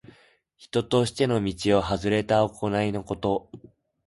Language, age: Japanese, 19-29